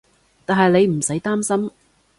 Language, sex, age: Cantonese, female, 40-49